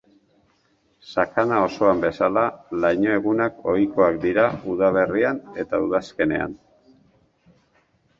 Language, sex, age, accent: Basque, male, 50-59, Mendebalekoa (Araba, Bizkaia, Gipuzkoako mendebaleko herri batzuk)